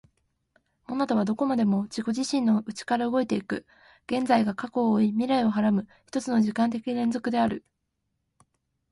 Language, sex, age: Japanese, female, 19-29